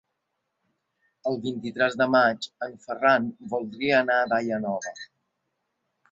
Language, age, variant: Catalan, 19-29, Balear